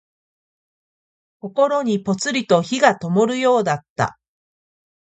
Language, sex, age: Japanese, female, 40-49